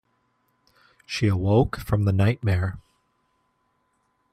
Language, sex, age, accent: English, male, 19-29, United States English